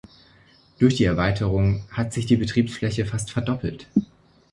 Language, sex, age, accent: German, male, 19-29, Deutschland Deutsch